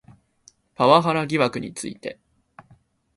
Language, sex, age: Japanese, male, 19-29